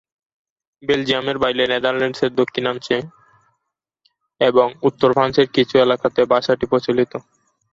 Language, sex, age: Bengali, male, 19-29